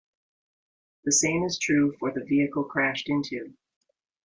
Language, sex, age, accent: English, female, 50-59, United States English